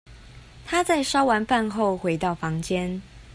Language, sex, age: Chinese, female, 30-39